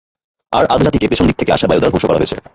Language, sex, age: Bengali, male, 19-29